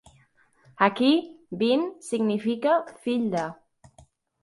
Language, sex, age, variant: Catalan, female, 40-49, Central